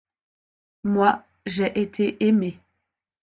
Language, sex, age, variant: French, female, 30-39, Français de métropole